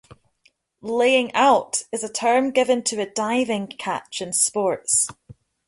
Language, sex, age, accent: English, female, 19-29, Scottish English